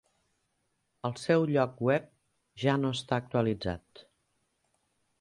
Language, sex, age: Catalan, female, 50-59